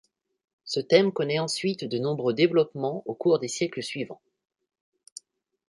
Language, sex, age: French, male, 19-29